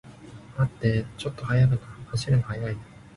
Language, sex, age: Japanese, male, 19-29